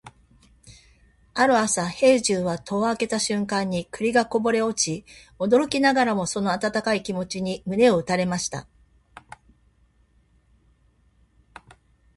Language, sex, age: Japanese, female, 50-59